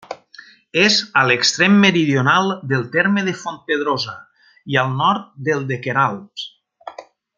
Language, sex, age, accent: Catalan, male, 40-49, valencià